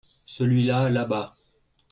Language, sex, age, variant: French, male, 40-49, Français de métropole